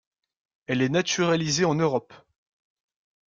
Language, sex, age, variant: French, male, 19-29, Français de métropole